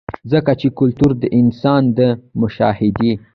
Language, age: Pashto, under 19